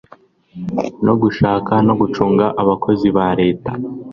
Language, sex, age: Kinyarwanda, male, under 19